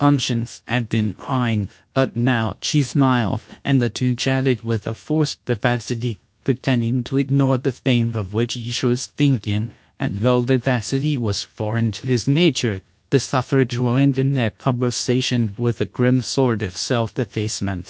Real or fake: fake